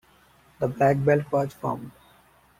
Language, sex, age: English, male, 19-29